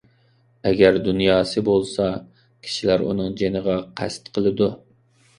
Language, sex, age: Uyghur, male, 19-29